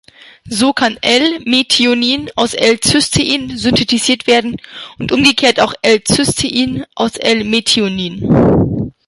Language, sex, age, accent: German, female, 30-39, Deutschland Deutsch